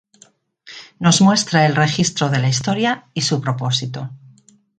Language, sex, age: Spanish, female, 40-49